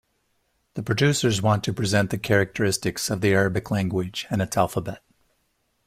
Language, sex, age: English, male, 60-69